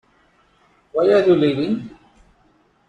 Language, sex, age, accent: English, male, 40-49, India and South Asia (India, Pakistan, Sri Lanka)